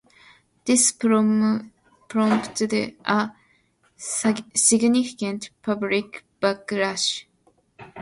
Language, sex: English, female